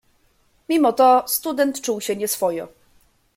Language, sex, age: Polish, female, 19-29